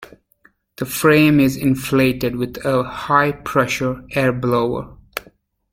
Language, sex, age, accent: English, male, 30-39, United States English